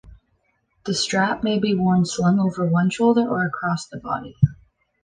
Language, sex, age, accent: English, female, 19-29, Canadian English